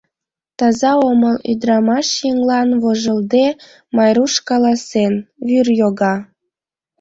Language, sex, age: Mari, female, 19-29